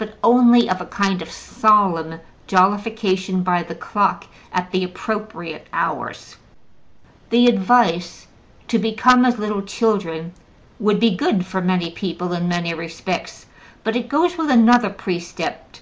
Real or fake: real